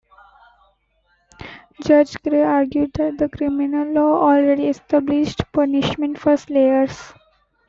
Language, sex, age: English, female, under 19